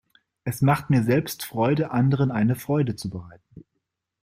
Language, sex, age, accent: German, male, 30-39, Deutschland Deutsch